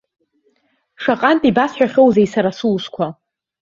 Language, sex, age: Abkhazian, female, under 19